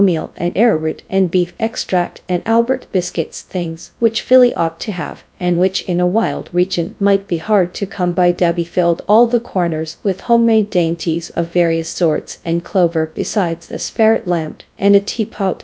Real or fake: fake